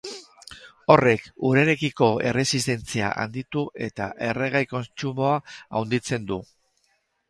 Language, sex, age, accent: Basque, male, 60-69, Erdialdekoa edo Nafarra (Gipuzkoa, Nafarroa)